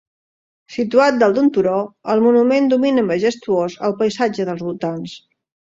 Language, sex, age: Catalan, female, 50-59